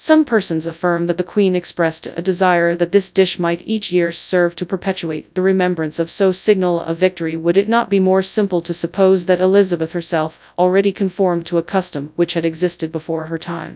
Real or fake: fake